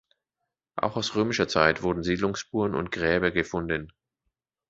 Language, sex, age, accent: German, male, 30-39, Deutschland Deutsch